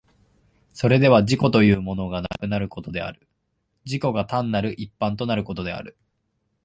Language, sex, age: Japanese, male, 19-29